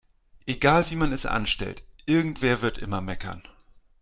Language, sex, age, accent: German, male, 40-49, Deutschland Deutsch